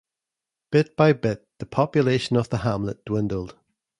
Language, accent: English, Northern Irish